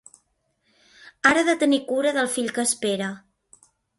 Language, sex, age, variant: Catalan, female, 40-49, Central